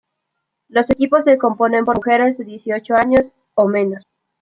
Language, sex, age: Spanish, female, 19-29